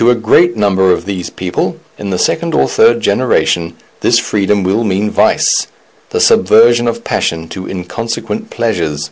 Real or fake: real